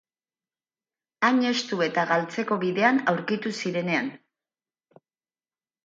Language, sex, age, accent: Basque, female, 40-49, Mendebalekoa (Araba, Bizkaia, Gipuzkoako mendebaleko herri batzuk)